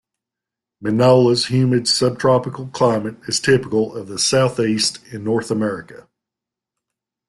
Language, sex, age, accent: English, male, 40-49, United States English